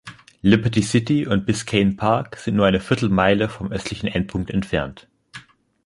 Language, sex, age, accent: German, male, 19-29, Deutschland Deutsch